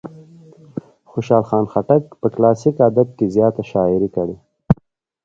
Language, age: Pashto, 19-29